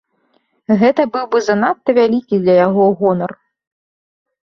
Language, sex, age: Belarusian, female, 30-39